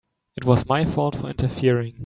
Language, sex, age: English, male, 19-29